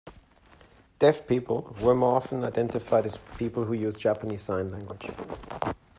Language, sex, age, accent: English, male, 40-49, England English